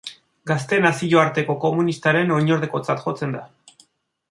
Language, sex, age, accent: Basque, male, 30-39, Erdialdekoa edo Nafarra (Gipuzkoa, Nafarroa)